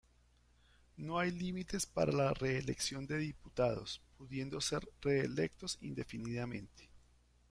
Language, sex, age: Spanish, male, 50-59